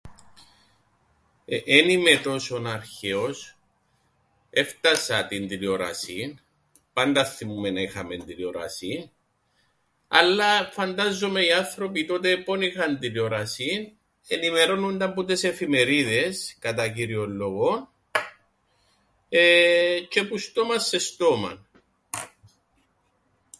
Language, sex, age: Greek, male, 40-49